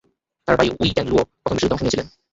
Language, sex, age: Bengali, male, 19-29